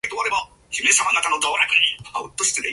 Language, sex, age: English, male, 19-29